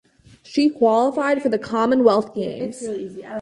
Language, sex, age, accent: English, female, under 19, United States English